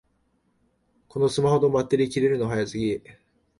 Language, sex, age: Japanese, male, 19-29